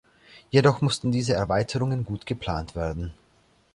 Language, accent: German, Österreichisches Deutsch